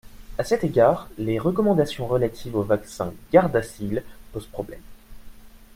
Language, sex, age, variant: French, male, 19-29, Français de métropole